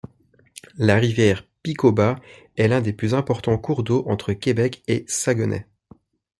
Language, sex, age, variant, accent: French, male, 19-29, Français d'Europe, Français de Belgique